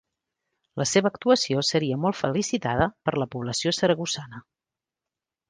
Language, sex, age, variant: Catalan, female, 40-49, Central